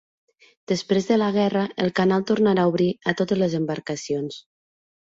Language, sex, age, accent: Catalan, female, 19-29, central; nord-occidental